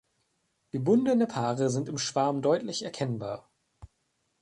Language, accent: German, Deutschland Deutsch